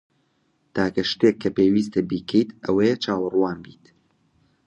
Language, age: Central Kurdish, 19-29